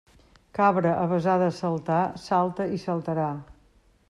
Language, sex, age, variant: Catalan, female, 50-59, Central